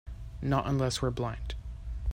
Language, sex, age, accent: English, male, 19-29, United States English